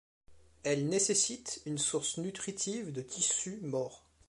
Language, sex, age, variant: French, male, 19-29, Français de métropole